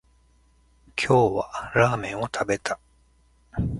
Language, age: Japanese, 50-59